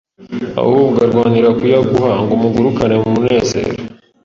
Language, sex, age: Kinyarwanda, male, 19-29